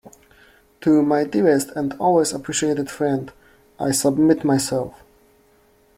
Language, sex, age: English, male, 30-39